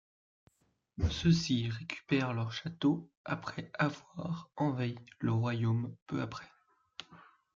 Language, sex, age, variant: French, male, under 19, Français de métropole